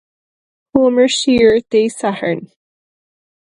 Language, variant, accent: Irish, Gaeilge na Mumhan, Cainteoir líofa, ní ó dhúchas